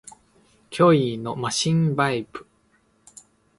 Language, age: Japanese, 30-39